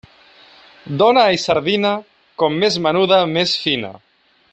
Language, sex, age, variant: Catalan, male, 30-39, Central